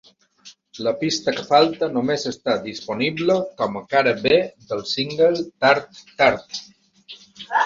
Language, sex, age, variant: Catalan, male, 40-49, Balear